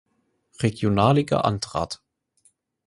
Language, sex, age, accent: German, male, 19-29, Deutschland Deutsch